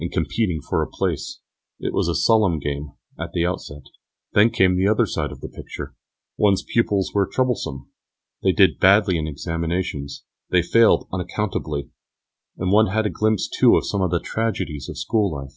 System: none